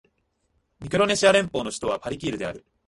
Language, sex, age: Japanese, male, 19-29